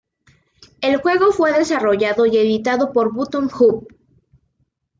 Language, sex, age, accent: Spanish, female, under 19, México